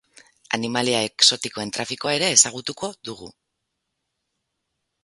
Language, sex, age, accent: Basque, female, 40-49, Mendebalekoa (Araba, Bizkaia, Gipuzkoako mendebaleko herri batzuk)